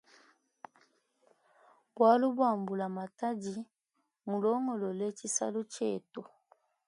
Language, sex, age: Luba-Lulua, female, 19-29